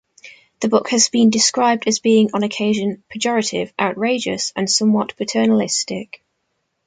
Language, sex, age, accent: English, female, 19-29, England English